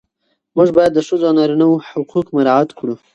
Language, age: Pashto, 19-29